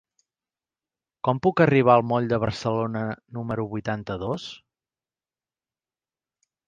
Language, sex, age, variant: Catalan, male, 40-49, Central